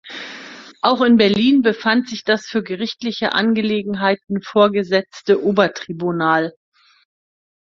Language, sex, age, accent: German, female, 50-59, Deutschland Deutsch